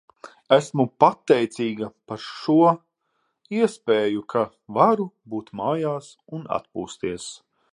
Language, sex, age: Latvian, male, 30-39